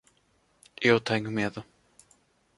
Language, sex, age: Portuguese, male, 30-39